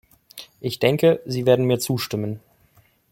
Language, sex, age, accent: German, male, 30-39, Deutschland Deutsch